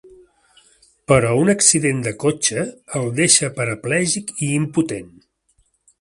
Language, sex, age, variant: Catalan, male, 60-69, Central